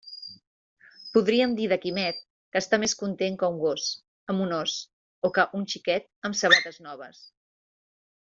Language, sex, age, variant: Catalan, female, 40-49, Central